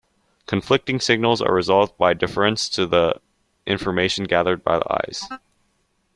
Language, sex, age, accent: English, male, under 19, United States English